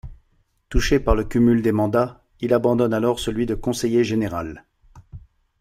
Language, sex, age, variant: French, male, 50-59, Français de métropole